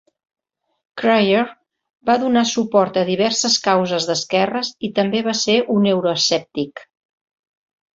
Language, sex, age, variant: Catalan, female, 60-69, Central